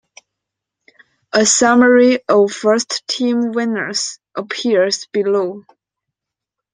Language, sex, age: English, female, 19-29